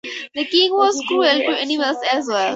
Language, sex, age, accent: English, female, 19-29, United States English